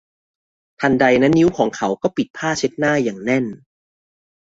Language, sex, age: Thai, male, 30-39